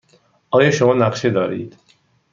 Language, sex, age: Persian, male, 30-39